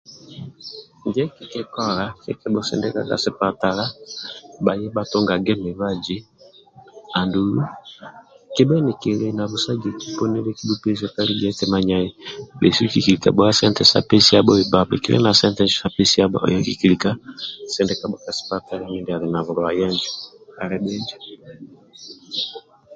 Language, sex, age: Amba (Uganda), male, 30-39